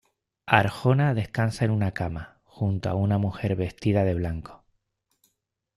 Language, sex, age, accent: Spanish, male, 40-49, España: Islas Canarias